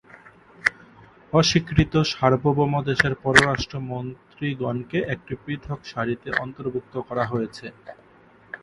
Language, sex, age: Bengali, male, 19-29